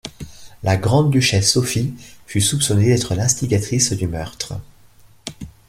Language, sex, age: French, male, 40-49